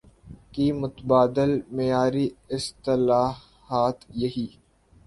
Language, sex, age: Urdu, male, 19-29